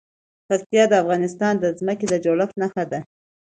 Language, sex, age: Pashto, female, 19-29